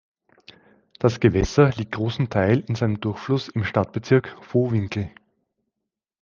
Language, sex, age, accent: German, male, 40-49, Österreichisches Deutsch